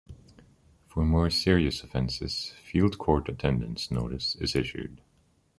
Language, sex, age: English, male, 30-39